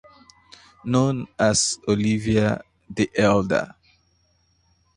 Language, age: English, 30-39